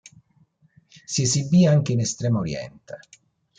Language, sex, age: Italian, male, 60-69